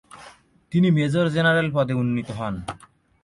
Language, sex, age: Bengali, male, 19-29